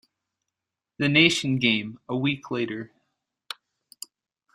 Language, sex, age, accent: English, male, 19-29, United States English